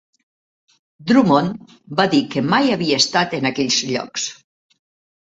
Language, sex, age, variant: Catalan, female, 60-69, Central